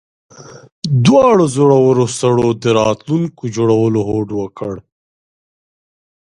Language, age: Pashto, 30-39